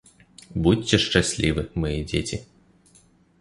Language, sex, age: Belarusian, male, 19-29